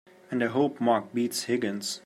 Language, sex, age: English, male, 19-29